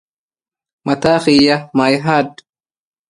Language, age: Arabic, 19-29